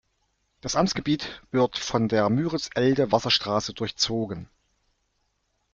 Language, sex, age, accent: German, male, 50-59, Deutschland Deutsch